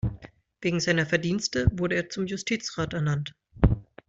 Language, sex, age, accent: German, male, 30-39, Deutschland Deutsch